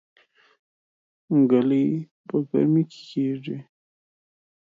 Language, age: Pashto, 19-29